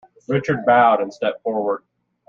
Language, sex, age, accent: English, male, 30-39, United States English